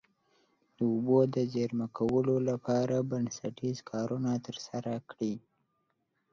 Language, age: Pashto, 19-29